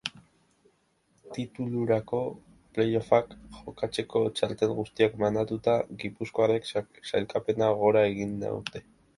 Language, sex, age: Basque, male, under 19